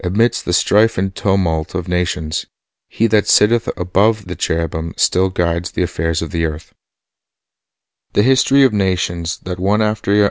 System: none